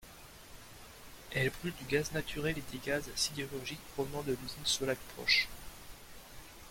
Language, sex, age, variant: French, male, 30-39, Français de métropole